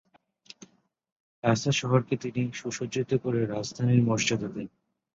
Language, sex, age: Bengali, male, 19-29